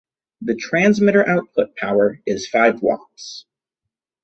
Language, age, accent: English, 19-29, United States English